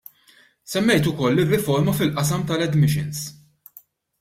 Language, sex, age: Maltese, male, 30-39